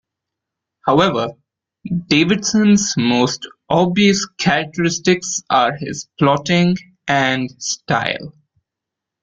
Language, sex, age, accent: English, male, 19-29, India and South Asia (India, Pakistan, Sri Lanka)